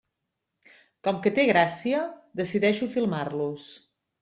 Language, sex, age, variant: Catalan, female, 50-59, Central